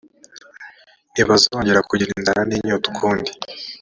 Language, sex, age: Kinyarwanda, male, 19-29